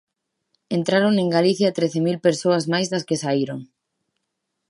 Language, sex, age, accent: Galician, female, 19-29, Normativo (estándar)